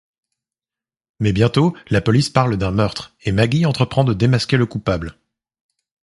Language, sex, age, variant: French, male, 30-39, Français de métropole